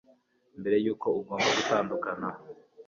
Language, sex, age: Kinyarwanda, male, 19-29